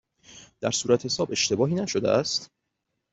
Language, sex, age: Persian, male, 30-39